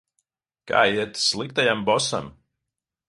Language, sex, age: Latvian, male, 30-39